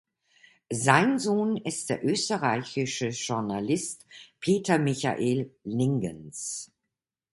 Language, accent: German, Deutschland Deutsch